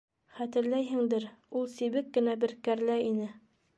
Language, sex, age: Bashkir, female, 30-39